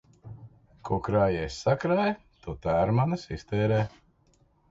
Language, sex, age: Latvian, male, 50-59